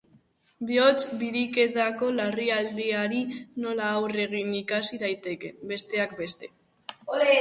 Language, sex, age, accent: Basque, female, 40-49, Mendebalekoa (Araba, Bizkaia, Gipuzkoako mendebaleko herri batzuk)